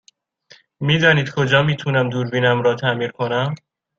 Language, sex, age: Persian, male, 30-39